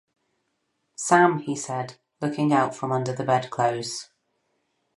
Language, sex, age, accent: English, female, 30-39, England English